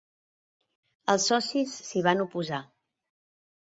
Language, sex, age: Catalan, female, 40-49